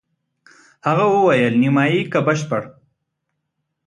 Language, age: Pashto, 30-39